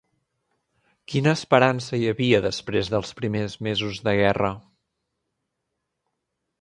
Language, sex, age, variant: Catalan, male, 19-29, Central